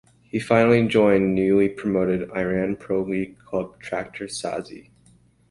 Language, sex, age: English, male, 19-29